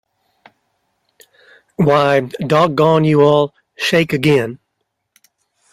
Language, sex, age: English, male, 50-59